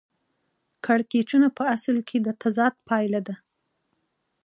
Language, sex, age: Pashto, female, 19-29